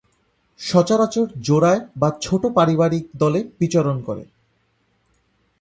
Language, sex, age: Bengali, male, 19-29